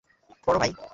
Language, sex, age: Bengali, male, under 19